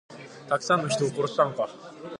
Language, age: Japanese, 19-29